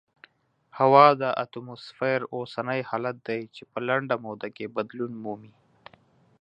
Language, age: Pashto, 19-29